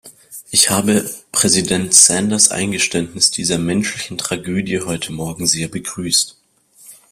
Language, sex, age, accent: German, male, 19-29, Deutschland Deutsch